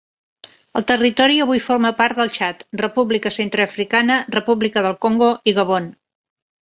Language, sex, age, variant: Catalan, female, 50-59, Central